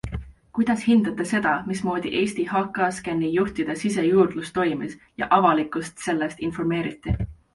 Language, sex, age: Estonian, female, 19-29